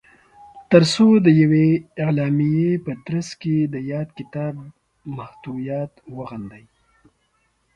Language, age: Pashto, 30-39